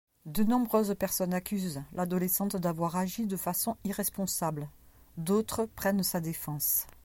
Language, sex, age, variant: French, female, 50-59, Français de métropole